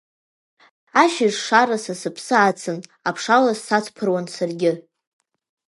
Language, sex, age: Abkhazian, female, 19-29